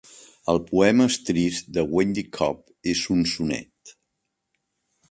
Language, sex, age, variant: Catalan, male, 60-69, Central